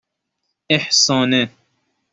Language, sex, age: Persian, male, 19-29